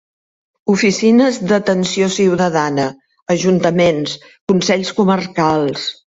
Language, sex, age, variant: Catalan, female, 70-79, Central